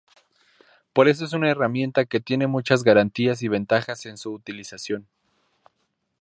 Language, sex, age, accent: Spanish, male, 19-29, México